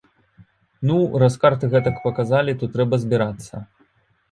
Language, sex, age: Belarusian, male, 19-29